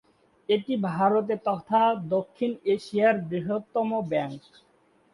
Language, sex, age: Bengali, male, 19-29